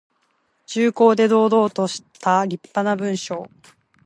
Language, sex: Japanese, female